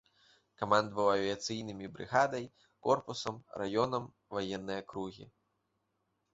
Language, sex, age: Belarusian, male, 19-29